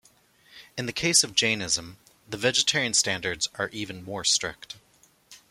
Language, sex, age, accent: English, male, 30-39, Canadian English